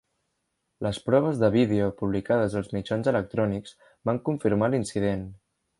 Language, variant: Catalan, Central